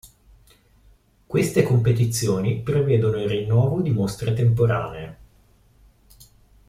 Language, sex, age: Italian, male, 19-29